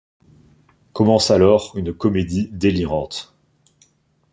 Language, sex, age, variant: French, male, 19-29, Français de métropole